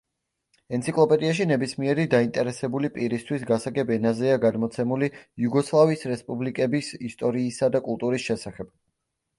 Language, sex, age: Georgian, male, 19-29